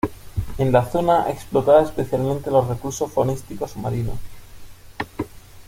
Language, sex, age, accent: Spanish, male, 40-49, España: Sur peninsular (Andalucia, Extremadura, Murcia)